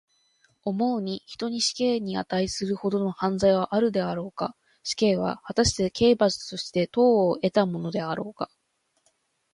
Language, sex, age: Japanese, female, 19-29